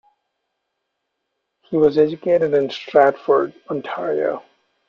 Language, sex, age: English, male, 40-49